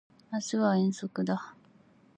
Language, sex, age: Japanese, female, 30-39